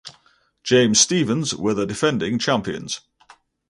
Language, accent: English, England English